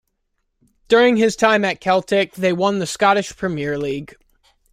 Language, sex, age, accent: English, male, 19-29, United States English